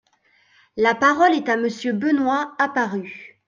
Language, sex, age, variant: French, male, 30-39, Français de métropole